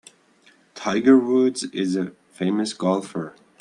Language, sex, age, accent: English, male, 30-39, United States English